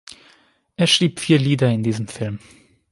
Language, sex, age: German, male, 19-29